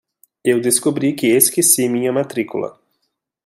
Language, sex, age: Portuguese, male, 19-29